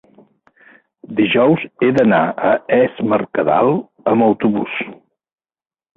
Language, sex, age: Catalan, male, 50-59